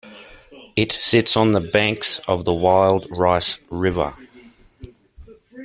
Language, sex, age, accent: English, male, 30-39, Australian English